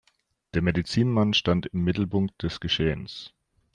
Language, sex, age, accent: German, male, 40-49, Deutschland Deutsch